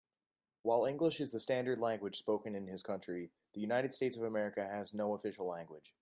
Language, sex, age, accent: English, male, 19-29, United States English